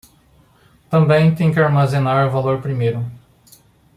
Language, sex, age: Portuguese, male, 40-49